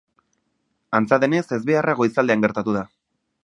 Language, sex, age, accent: Basque, male, 30-39, Mendebalekoa (Araba, Bizkaia, Gipuzkoako mendebaleko herri batzuk)